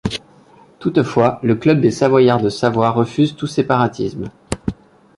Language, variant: French, Français de métropole